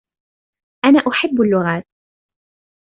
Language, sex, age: Arabic, female, 19-29